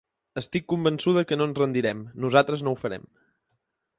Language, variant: Catalan, Central